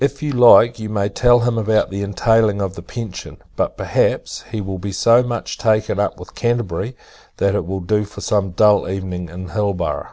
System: none